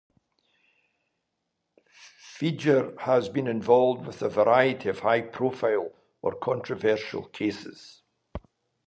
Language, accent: English, Scottish English